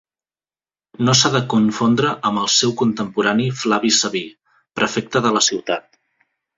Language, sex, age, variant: Catalan, male, 30-39, Central